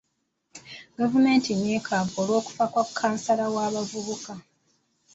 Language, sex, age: Ganda, female, 30-39